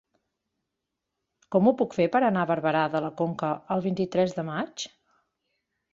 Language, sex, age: Catalan, female, 40-49